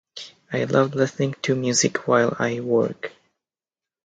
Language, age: Japanese, 19-29